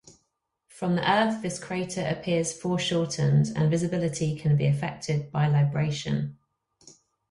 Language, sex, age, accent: English, female, 40-49, England English